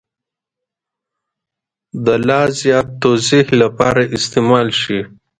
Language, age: Pashto, 30-39